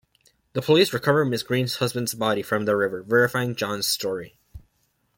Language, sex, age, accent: English, male, under 19, United States English